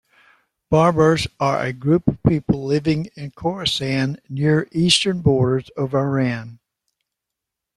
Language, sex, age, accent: English, male, 90+, United States English